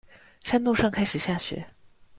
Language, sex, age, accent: Chinese, male, 19-29, 出生地：臺北市